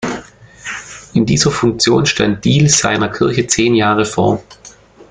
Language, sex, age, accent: German, male, 30-39, Deutschland Deutsch